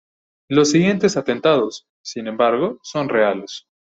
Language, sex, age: Spanish, male, 19-29